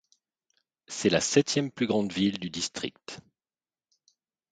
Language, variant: French, Français de métropole